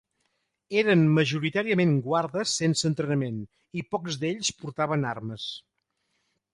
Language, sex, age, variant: Catalan, male, 50-59, Central